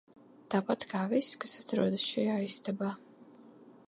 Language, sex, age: Latvian, female, 19-29